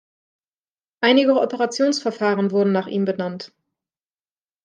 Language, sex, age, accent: German, female, 19-29, Deutschland Deutsch